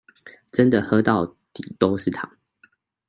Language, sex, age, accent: Chinese, male, 30-39, 出生地：臺北市